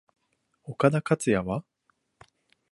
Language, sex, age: Japanese, male, 19-29